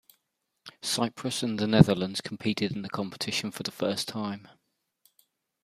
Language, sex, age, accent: English, male, 40-49, England English